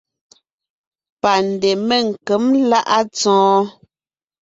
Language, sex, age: Ngiemboon, female, 30-39